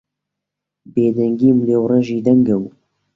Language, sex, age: Central Kurdish, male, under 19